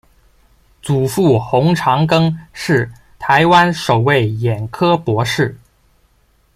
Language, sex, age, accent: Chinese, male, 19-29, 出生地：广东省